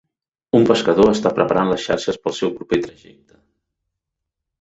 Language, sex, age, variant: Catalan, male, 50-59, Central